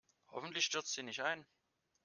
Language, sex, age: German, male, 30-39